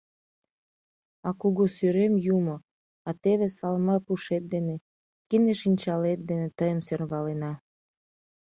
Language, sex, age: Mari, female, 30-39